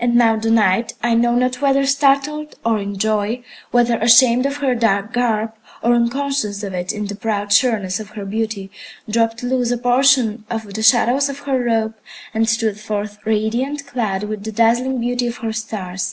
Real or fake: real